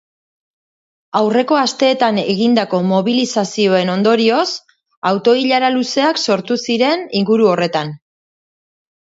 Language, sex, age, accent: Basque, female, 40-49, Mendebalekoa (Araba, Bizkaia, Gipuzkoako mendebaleko herri batzuk)